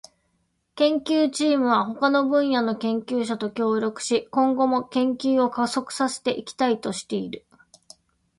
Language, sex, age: Japanese, female, 40-49